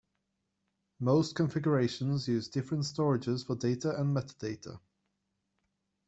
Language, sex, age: English, male, 30-39